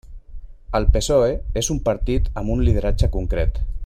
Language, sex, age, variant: Catalan, male, 40-49, Central